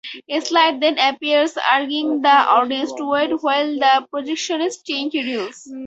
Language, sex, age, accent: English, female, 19-29, United States English